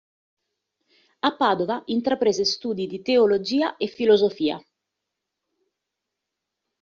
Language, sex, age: Italian, female, 40-49